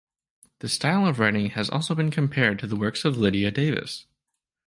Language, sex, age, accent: English, male, 19-29, Canadian English